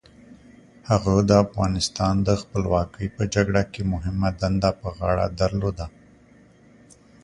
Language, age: Pashto, 30-39